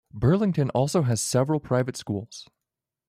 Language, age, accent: English, 19-29, United States English